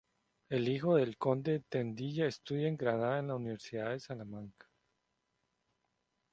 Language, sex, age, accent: Spanish, male, 30-39, América central